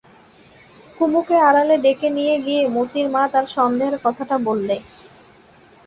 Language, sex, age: Bengali, female, 19-29